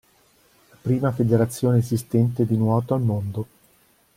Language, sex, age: Italian, male, 40-49